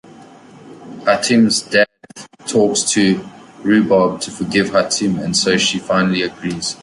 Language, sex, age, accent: English, male, 19-29, Southern African (South Africa, Zimbabwe, Namibia)